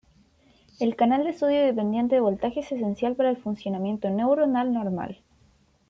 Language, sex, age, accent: Spanish, female, under 19, Chileno: Chile, Cuyo